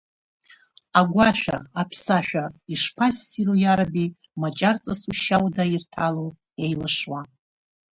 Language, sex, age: Abkhazian, female, 40-49